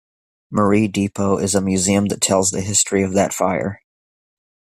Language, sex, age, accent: English, male, 19-29, United States English